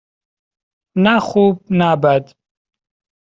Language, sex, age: Persian, male, 19-29